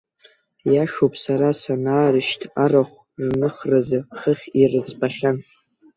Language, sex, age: Abkhazian, male, under 19